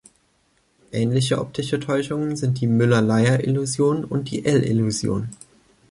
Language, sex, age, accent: German, male, 19-29, Deutschland Deutsch